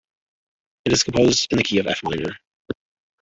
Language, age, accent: English, 30-39, Canadian English